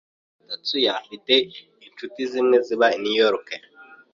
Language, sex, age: Kinyarwanda, male, 19-29